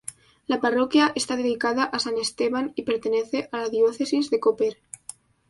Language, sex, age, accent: Spanish, female, 19-29, España: Centro-Sur peninsular (Madrid, Toledo, Castilla-La Mancha)